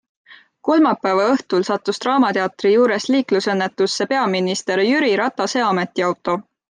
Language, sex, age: Estonian, female, 19-29